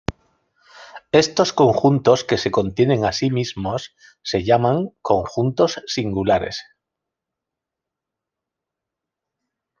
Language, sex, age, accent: Spanish, male, 40-49, España: Sur peninsular (Andalucia, Extremadura, Murcia)